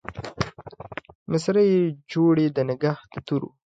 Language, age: Pashto, 19-29